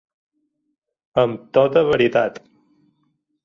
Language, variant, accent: Catalan, Balear, balear